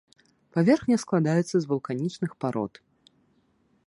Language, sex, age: Belarusian, female, 30-39